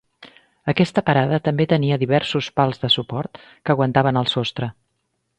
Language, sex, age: Catalan, female, 50-59